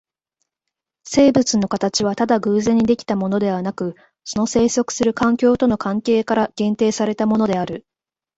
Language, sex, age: Japanese, female, 19-29